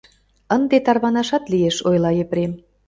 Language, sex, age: Mari, female, 40-49